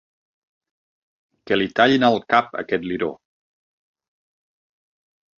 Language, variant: Catalan, Nord-Occidental